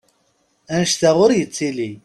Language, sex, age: Kabyle, male, 30-39